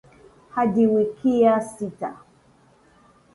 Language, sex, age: English, female, 30-39